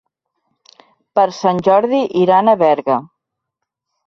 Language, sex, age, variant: Catalan, female, 50-59, Central